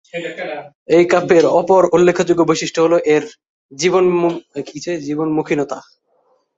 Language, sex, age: Bengali, male, 19-29